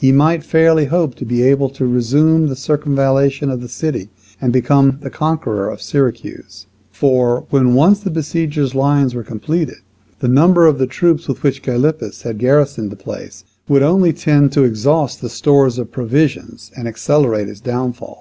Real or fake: real